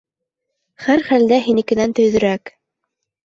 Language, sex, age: Bashkir, female, 19-29